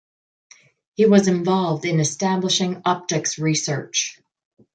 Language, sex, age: English, female, 50-59